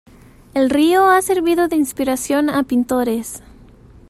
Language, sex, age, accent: Spanish, female, 19-29, México